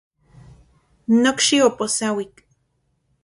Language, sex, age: Central Puebla Nahuatl, female, 40-49